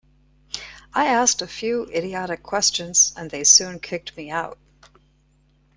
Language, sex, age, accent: English, female, 50-59, United States English